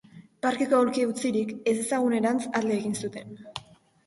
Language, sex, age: Basque, female, under 19